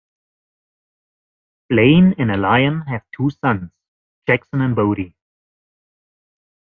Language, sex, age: English, male, 40-49